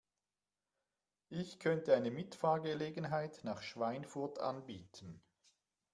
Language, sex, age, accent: German, male, 50-59, Schweizerdeutsch